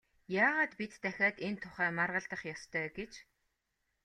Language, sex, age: Mongolian, female, 30-39